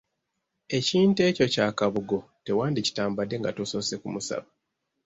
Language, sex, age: Ganda, male, 90+